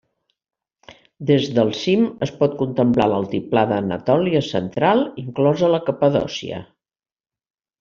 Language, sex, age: Catalan, female, 70-79